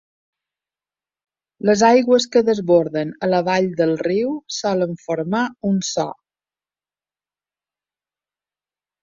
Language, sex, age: Catalan, female, 40-49